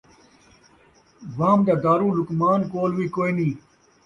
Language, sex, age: Saraiki, male, 50-59